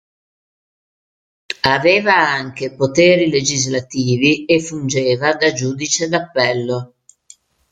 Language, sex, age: Italian, female, 60-69